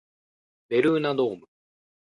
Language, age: Japanese, 30-39